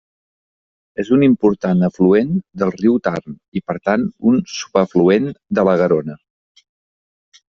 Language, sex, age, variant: Catalan, male, 40-49, Central